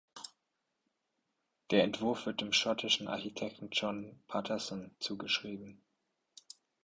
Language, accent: German, Deutschland Deutsch